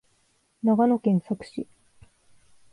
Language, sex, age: Japanese, female, 19-29